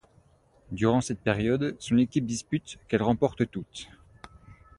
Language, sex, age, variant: French, male, 19-29, Français de métropole